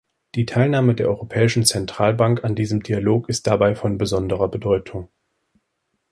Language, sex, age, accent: German, male, 19-29, Deutschland Deutsch